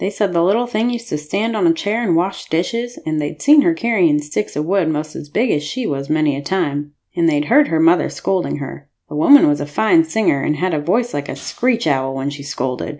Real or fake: real